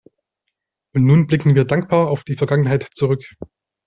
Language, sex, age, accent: German, male, 30-39, Deutschland Deutsch